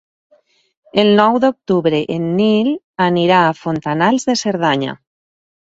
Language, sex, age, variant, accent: Catalan, female, 40-49, Valencià meridional, valencià